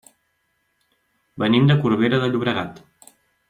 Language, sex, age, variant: Catalan, male, 19-29, Central